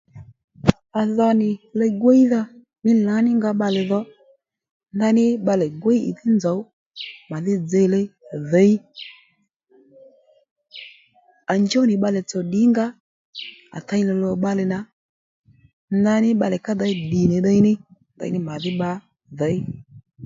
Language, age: Lendu, 19-29